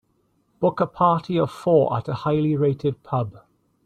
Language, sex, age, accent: English, male, 60-69, Welsh English